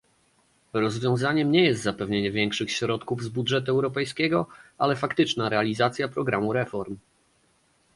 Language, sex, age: Polish, male, 30-39